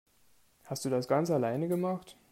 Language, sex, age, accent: German, male, 19-29, Deutschland Deutsch